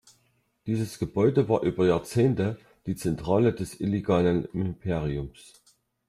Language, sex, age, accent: German, male, 50-59, Deutschland Deutsch